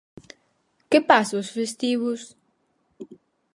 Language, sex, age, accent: Galician, female, under 19, Central (gheada)